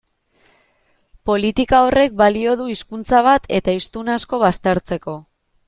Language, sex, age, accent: Basque, female, 19-29, Mendebalekoa (Araba, Bizkaia, Gipuzkoako mendebaleko herri batzuk)